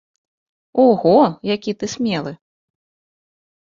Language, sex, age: Belarusian, female, 19-29